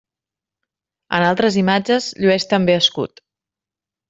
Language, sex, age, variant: Catalan, female, 30-39, Central